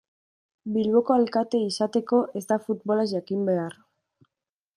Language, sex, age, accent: Basque, female, 19-29, Mendebalekoa (Araba, Bizkaia, Gipuzkoako mendebaleko herri batzuk)